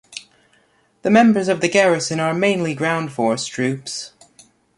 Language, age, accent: English, 19-29, United States English